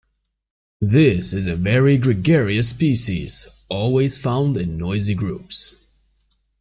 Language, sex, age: English, male, 19-29